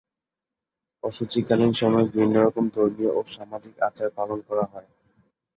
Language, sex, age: Bengali, male, 19-29